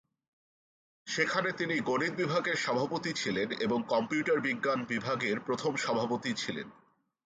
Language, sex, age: Bengali, male, 40-49